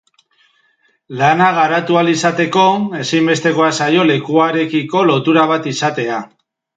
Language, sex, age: Basque, male, 40-49